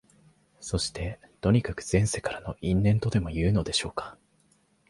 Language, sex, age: Japanese, male, 19-29